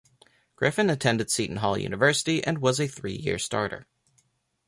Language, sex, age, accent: English, male, 19-29, United States English